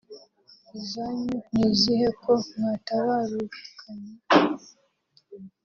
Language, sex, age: Kinyarwanda, female, 19-29